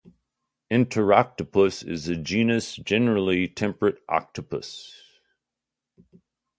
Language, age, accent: English, 50-59, United States English